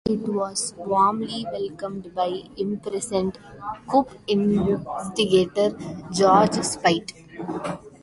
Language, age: English, 19-29